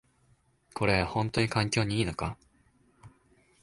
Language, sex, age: Japanese, male, 19-29